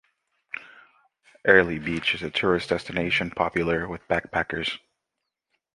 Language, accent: English, United States English